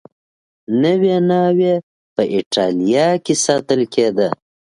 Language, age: Pashto, 19-29